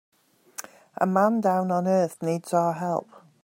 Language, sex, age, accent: English, female, 50-59, England English